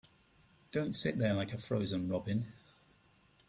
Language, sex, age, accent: English, male, 30-39, England English